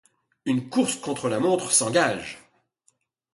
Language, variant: French, Français de métropole